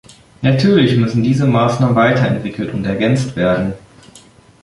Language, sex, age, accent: German, male, under 19, Deutschland Deutsch